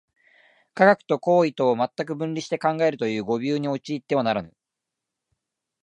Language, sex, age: Japanese, male, 19-29